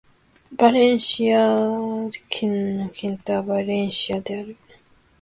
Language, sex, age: Japanese, female, 19-29